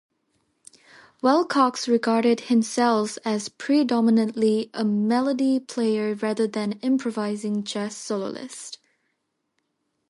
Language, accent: English, England English